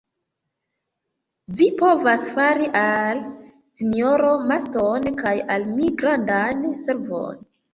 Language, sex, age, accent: Esperanto, female, 19-29, Internacia